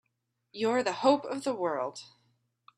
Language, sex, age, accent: English, female, 30-39, United States English